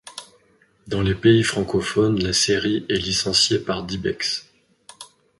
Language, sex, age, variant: French, male, 40-49, Français de métropole